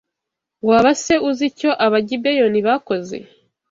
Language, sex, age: Kinyarwanda, female, 19-29